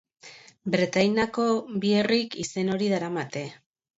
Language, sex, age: Basque, female, 40-49